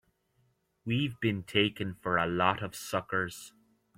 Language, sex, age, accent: English, male, 30-39, Irish English